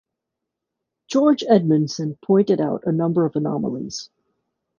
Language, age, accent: English, 40-49, United States English